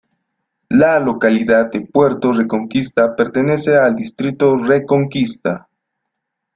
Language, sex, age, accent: Spanish, male, 19-29, México